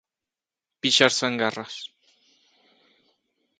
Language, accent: Catalan, central; aprenent (recent, des del castellà)